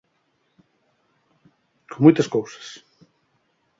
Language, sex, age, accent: Galician, male, 50-59, Atlántico (seseo e gheada)